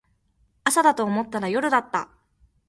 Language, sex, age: Japanese, female, 19-29